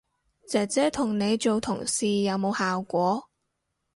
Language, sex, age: Cantonese, female, 19-29